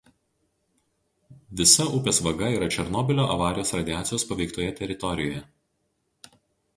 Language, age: Lithuanian, 40-49